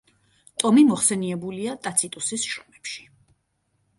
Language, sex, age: Georgian, female, 30-39